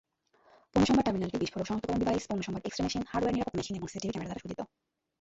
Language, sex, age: Bengali, female, 19-29